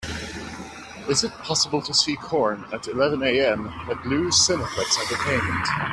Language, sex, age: English, male, 19-29